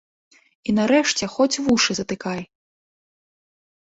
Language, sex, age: Belarusian, female, 19-29